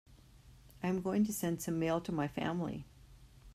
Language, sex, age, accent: English, female, 50-59, United States English